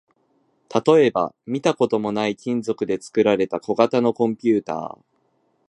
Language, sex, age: Japanese, male, 19-29